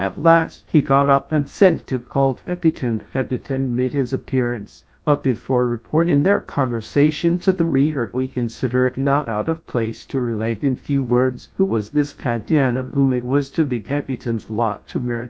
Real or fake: fake